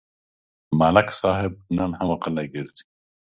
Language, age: Pashto, 60-69